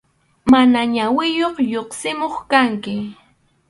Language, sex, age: Arequipa-La Unión Quechua, female, 19-29